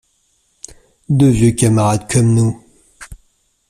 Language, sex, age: French, male, 30-39